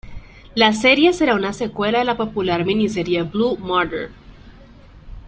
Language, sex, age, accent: Spanish, female, 19-29, Andino-Pacífico: Colombia, Perú, Ecuador, oeste de Bolivia y Venezuela andina